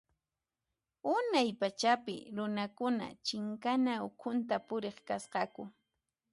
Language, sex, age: Puno Quechua, female, 30-39